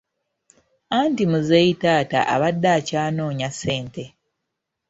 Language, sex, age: Ganda, female, 30-39